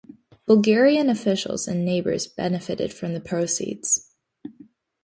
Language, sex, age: English, female, under 19